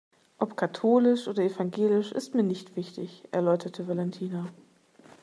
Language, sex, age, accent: German, female, 30-39, Deutschland Deutsch